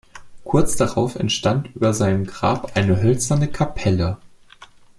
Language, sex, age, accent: German, male, 19-29, Deutschland Deutsch